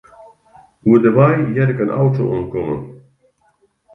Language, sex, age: Western Frisian, male, 80-89